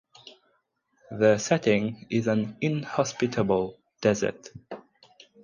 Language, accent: English, United States English